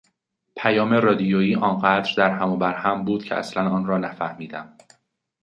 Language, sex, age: Persian, male, 19-29